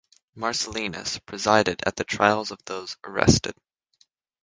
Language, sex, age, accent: English, male, under 19, United States English; Canadian English